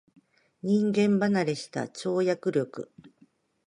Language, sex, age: Japanese, female, 50-59